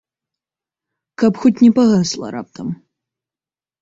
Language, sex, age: Belarusian, female, under 19